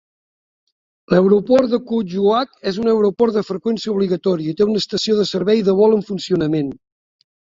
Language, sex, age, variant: Catalan, male, 60-69, Septentrional